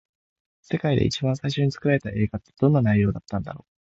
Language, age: Japanese, 19-29